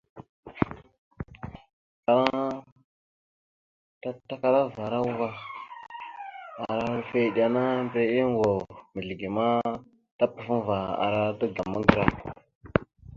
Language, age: Mada (Cameroon), 19-29